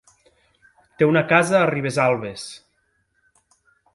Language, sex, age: Catalan, male, 40-49